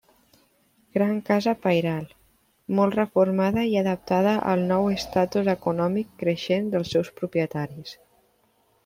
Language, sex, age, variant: Catalan, female, 19-29, Central